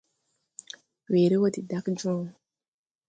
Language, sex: Tupuri, female